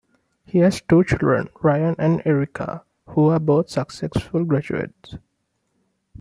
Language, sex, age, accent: English, male, 19-29, India and South Asia (India, Pakistan, Sri Lanka)